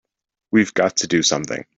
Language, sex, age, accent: English, male, under 19, United States English